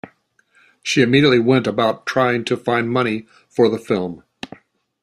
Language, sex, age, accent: English, male, 60-69, United States English